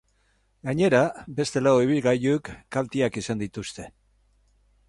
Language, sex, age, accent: Basque, male, 60-69, Mendebalekoa (Araba, Bizkaia, Gipuzkoako mendebaleko herri batzuk)